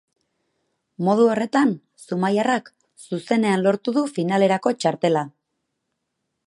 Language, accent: Basque, Erdialdekoa edo Nafarra (Gipuzkoa, Nafarroa)